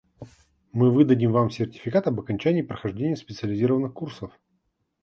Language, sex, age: Russian, male, 40-49